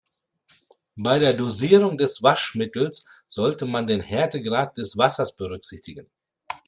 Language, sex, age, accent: German, male, 40-49, Deutschland Deutsch